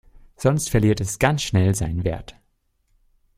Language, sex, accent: German, male, Deutschland Deutsch